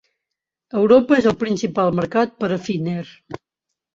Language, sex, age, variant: Catalan, female, 70-79, Central